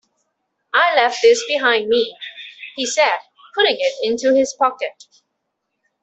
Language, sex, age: English, female, under 19